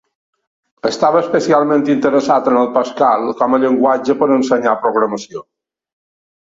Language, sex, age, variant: Catalan, male, 60-69, Balear